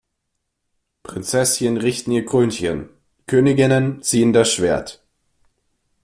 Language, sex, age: German, male, under 19